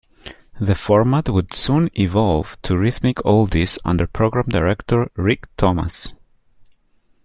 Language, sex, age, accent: English, male, 30-39, England English